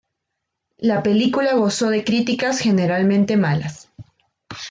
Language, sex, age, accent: Spanish, female, 19-29, Andino-Pacífico: Colombia, Perú, Ecuador, oeste de Bolivia y Venezuela andina